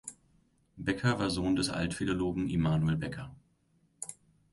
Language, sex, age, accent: German, male, 19-29, Deutschland Deutsch